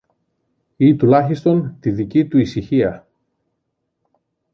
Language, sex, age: Greek, male, 40-49